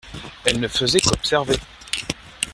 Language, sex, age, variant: French, male, 19-29, Français de métropole